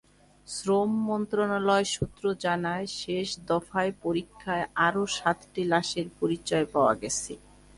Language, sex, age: Bengali, male, 19-29